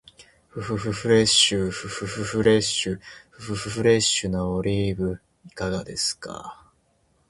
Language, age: Japanese, 19-29